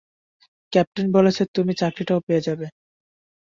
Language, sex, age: Bengali, male, 19-29